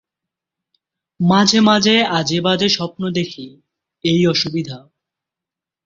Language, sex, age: Bengali, male, 19-29